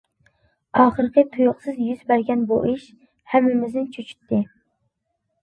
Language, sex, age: Uyghur, female, under 19